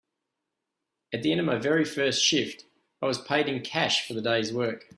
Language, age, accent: English, 40-49, Australian English